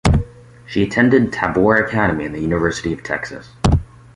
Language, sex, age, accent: English, male, 19-29, United States English